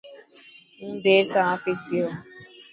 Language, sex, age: Dhatki, female, 19-29